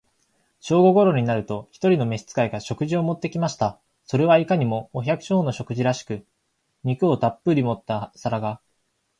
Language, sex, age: Japanese, male, 19-29